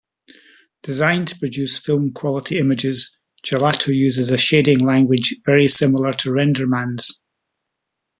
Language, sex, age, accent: English, male, 60-69, Scottish English